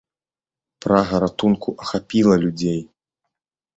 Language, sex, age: Belarusian, male, 30-39